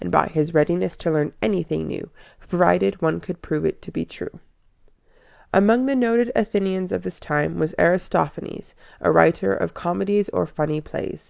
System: none